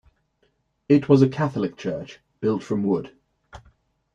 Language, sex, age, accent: English, male, 30-39, England English